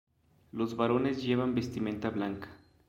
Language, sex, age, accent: Spanish, male, 30-39, México